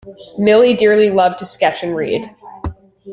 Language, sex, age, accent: English, female, 19-29, United States English